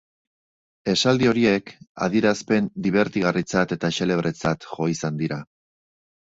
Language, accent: Basque, Erdialdekoa edo Nafarra (Gipuzkoa, Nafarroa)